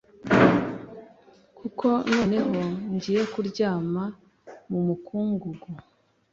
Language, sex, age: Kinyarwanda, female, 19-29